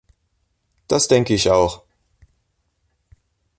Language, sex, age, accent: German, male, 19-29, Deutschland Deutsch